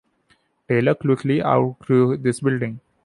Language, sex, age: English, male, 19-29